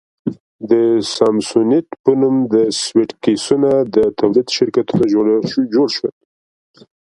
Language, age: Pashto, 19-29